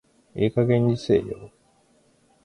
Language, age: Japanese, 50-59